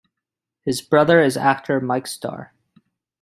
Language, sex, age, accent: English, male, 19-29, United States English